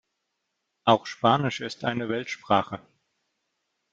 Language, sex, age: German, male, 30-39